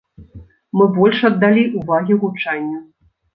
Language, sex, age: Belarusian, female, 40-49